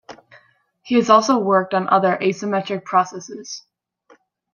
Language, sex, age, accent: English, female, 19-29, United States English